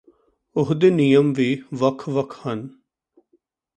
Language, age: Punjabi, 40-49